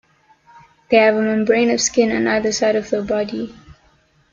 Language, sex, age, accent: English, female, 19-29, United States English